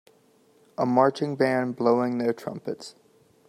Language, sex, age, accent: English, male, under 19, United States English